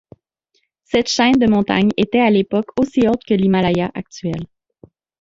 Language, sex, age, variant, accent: French, female, 30-39, Français d'Amérique du Nord, Français du Canada